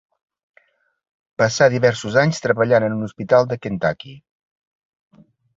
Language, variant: Catalan, Central